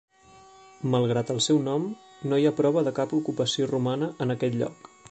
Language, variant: Catalan, Central